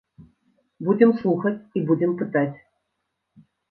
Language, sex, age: Belarusian, female, 40-49